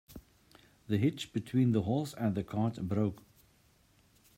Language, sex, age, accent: English, male, 60-69, Southern African (South Africa, Zimbabwe, Namibia)